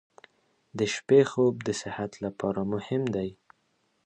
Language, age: Pashto, 19-29